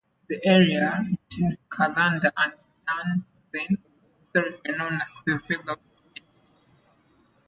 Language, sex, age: English, female, 19-29